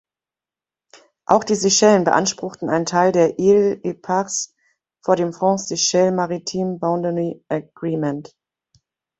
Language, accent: German, Deutschland Deutsch